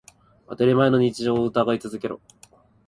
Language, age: Japanese, 19-29